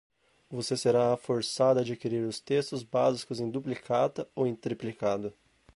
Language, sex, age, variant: Portuguese, male, 19-29, Portuguese (Brasil)